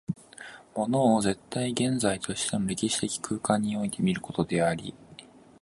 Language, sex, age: Japanese, male, 19-29